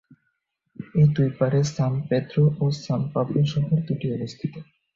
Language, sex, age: Bengali, male, 19-29